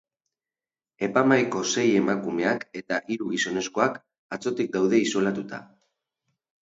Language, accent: Basque, Mendebalekoa (Araba, Bizkaia, Gipuzkoako mendebaleko herri batzuk)